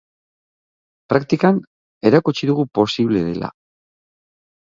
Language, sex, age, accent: Basque, male, 60-69, Mendebalekoa (Araba, Bizkaia, Gipuzkoako mendebaleko herri batzuk)